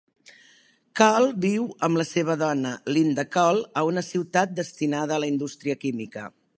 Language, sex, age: Catalan, female, 60-69